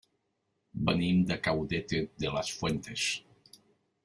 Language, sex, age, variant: Catalan, male, 50-59, Central